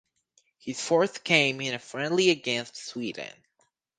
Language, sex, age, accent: English, female, 19-29, United States English